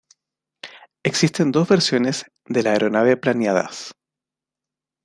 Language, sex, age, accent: Spanish, male, 40-49, Chileno: Chile, Cuyo